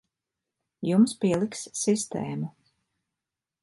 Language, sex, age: Latvian, female, 50-59